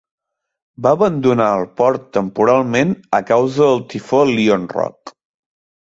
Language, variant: Catalan, Central